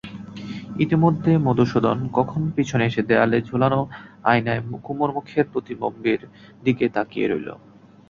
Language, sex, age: Bengali, male, 19-29